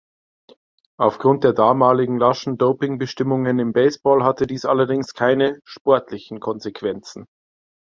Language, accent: German, Deutschland Deutsch